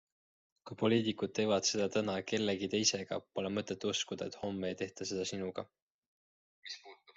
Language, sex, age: Estonian, male, 19-29